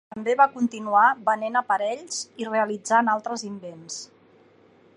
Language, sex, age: Catalan, female, 40-49